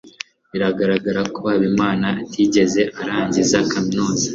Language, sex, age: Kinyarwanda, male, 19-29